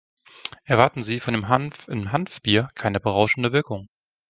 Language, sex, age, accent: German, male, 30-39, Deutschland Deutsch